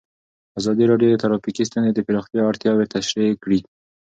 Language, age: Pashto, 19-29